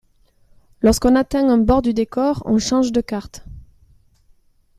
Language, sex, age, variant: French, female, 30-39, Français de métropole